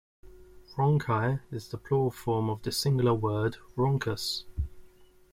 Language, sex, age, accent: English, male, 30-39, England English